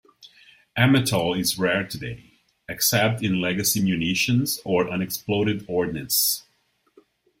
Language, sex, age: English, male, 30-39